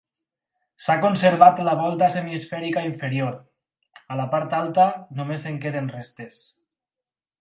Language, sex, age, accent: Catalan, male, 19-29, valencià